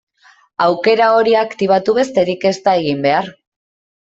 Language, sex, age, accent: Basque, female, 30-39, Mendebalekoa (Araba, Bizkaia, Gipuzkoako mendebaleko herri batzuk)